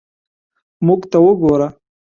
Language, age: Pashto, 19-29